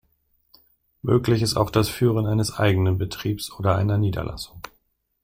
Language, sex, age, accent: German, male, 40-49, Deutschland Deutsch